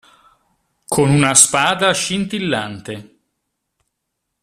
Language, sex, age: Italian, male, 40-49